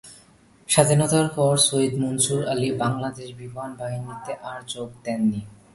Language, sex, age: Bengali, male, under 19